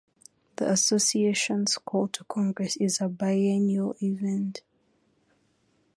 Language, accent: English, Southern African (South Africa, Zimbabwe, Namibia)